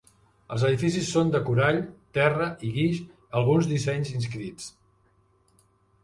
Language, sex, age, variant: Catalan, male, 50-59, Central